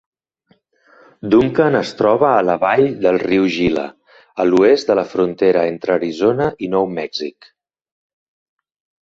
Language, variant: Catalan, Central